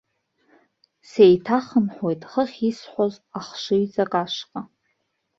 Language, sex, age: Abkhazian, female, 19-29